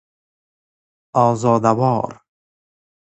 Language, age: Persian, 19-29